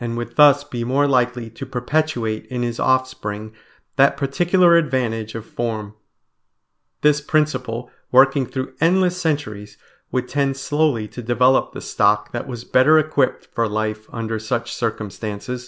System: none